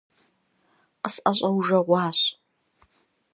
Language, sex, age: Kabardian, female, 40-49